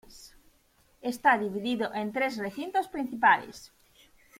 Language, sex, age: Spanish, female, 30-39